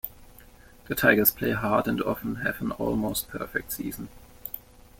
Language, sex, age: English, male, 19-29